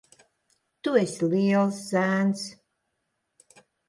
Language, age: Latvian, 60-69